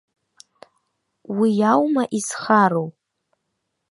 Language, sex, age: Abkhazian, female, under 19